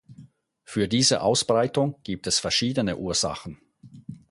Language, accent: German, Schweizerdeutsch